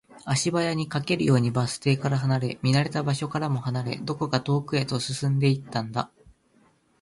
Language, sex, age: Japanese, male, 19-29